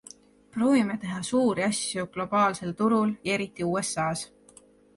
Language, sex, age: Estonian, female, 19-29